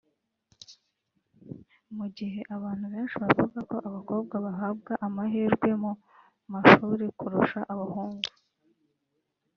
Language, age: Kinyarwanda, 19-29